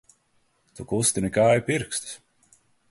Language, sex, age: Latvian, male, 30-39